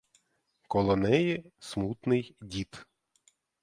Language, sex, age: Ukrainian, male, 30-39